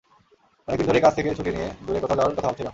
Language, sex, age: Bengali, male, 19-29